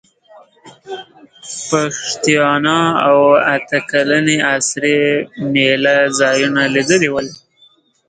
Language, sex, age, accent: Pashto, male, 19-29, معیاري پښتو